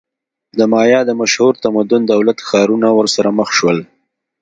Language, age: Pashto, 30-39